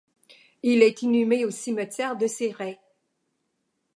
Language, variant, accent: French, Français d'Amérique du Nord, Français du Canada